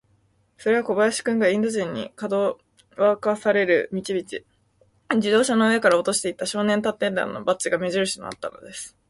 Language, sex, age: Japanese, female, 19-29